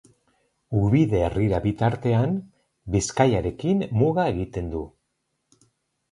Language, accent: Basque, Erdialdekoa edo Nafarra (Gipuzkoa, Nafarroa)